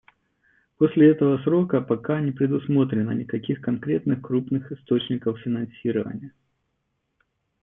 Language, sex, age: Russian, male, 40-49